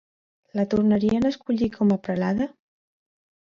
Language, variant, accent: Catalan, Central, central